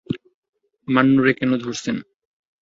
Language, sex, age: Bengali, male, 19-29